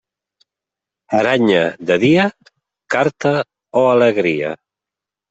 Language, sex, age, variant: Catalan, male, 50-59, Central